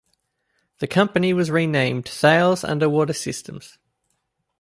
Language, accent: English, Australian English